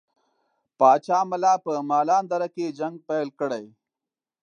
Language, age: Pashto, 30-39